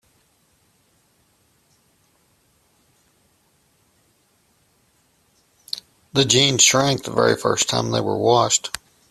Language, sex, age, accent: English, male, 50-59, United States English